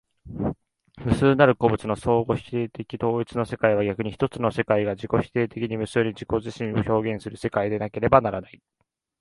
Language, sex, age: Japanese, male, 19-29